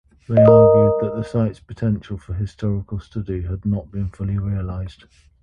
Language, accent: English, England English